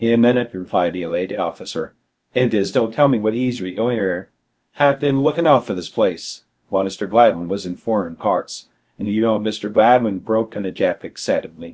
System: TTS, VITS